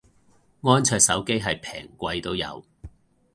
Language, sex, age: Cantonese, male, 40-49